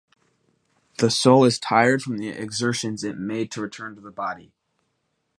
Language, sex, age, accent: English, male, under 19, United States English